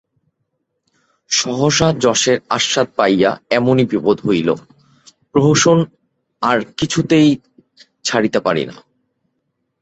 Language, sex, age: Bengali, male, 19-29